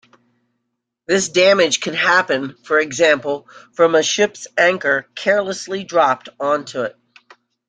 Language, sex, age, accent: English, female, 60-69, United States English